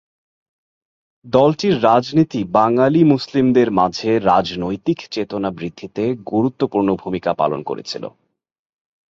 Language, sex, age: Bengali, male, 19-29